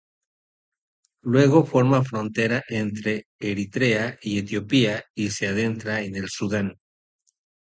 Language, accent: Spanish, México